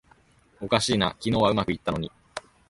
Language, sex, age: Japanese, male, 19-29